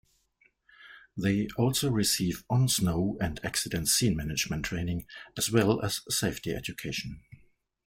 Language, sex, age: English, male, 50-59